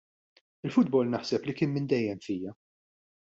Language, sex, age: Maltese, male, 40-49